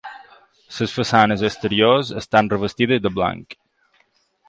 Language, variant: Catalan, Balear